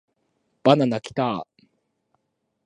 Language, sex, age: Japanese, male, 30-39